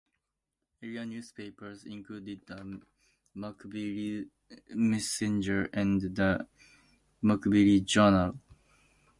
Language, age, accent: English, 19-29, United States English